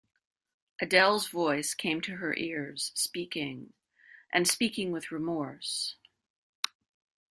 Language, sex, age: English, female, 50-59